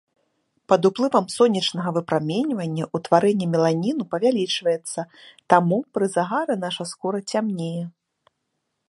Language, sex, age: Belarusian, female, 30-39